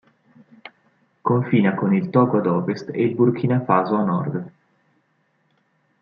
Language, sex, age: Italian, male, 19-29